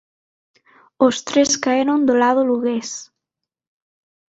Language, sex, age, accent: Galician, female, 19-29, Atlántico (seseo e gheada); Normativo (estándar)